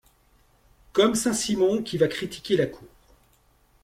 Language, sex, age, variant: French, male, 40-49, Français de métropole